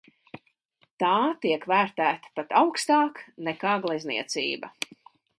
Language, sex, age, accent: Latvian, female, 50-59, Rigas